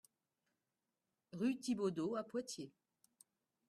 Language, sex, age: French, female, 50-59